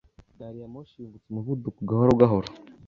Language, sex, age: Kinyarwanda, male, 30-39